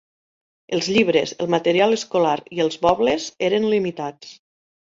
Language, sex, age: Catalan, female, 30-39